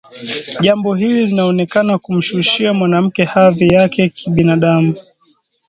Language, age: Swahili, 19-29